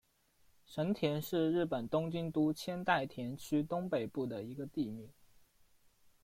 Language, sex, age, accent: Chinese, male, 19-29, 出生地：四川省